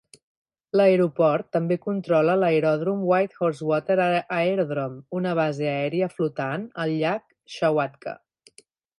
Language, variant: Catalan, Central